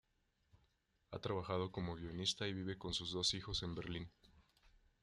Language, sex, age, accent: Spanish, male, 19-29, México